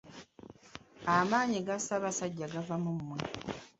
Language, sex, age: Ganda, female, 40-49